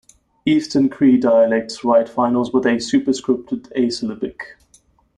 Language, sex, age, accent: English, male, 30-39, Southern African (South Africa, Zimbabwe, Namibia)